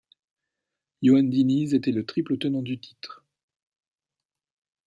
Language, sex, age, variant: French, male, 50-59, Français de métropole